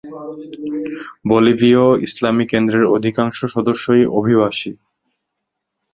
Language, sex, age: Bengali, male, 19-29